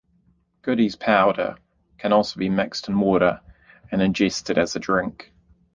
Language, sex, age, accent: English, male, 30-39, New Zealand English